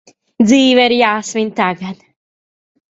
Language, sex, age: Latvian, female, 19-29